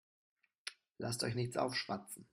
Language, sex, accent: German, male, Deutschland Deutsch